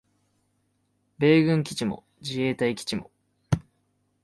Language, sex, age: Japanese, male, 19-29